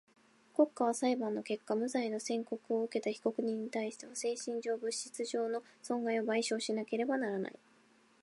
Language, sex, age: Japanese, female, 19-29